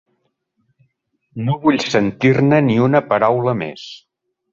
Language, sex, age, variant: Catalan, male, 50-59, Central